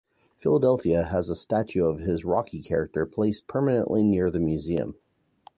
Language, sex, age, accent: English, male, 40-49, Canadian English